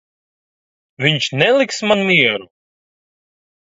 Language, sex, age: Latvian, male, 30-39